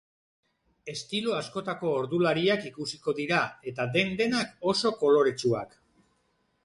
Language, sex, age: Basque, male, 40-49